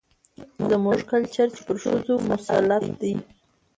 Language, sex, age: Pashto, female, under 19